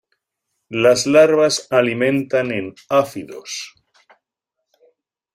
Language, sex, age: Spanish, male, 50-59